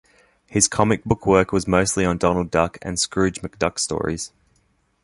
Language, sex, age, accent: English, male, 19-29, Australian English